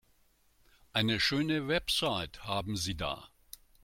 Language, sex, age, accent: German, male, 70-79, Deutschland Deutsch